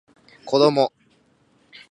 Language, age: Japanese, under 19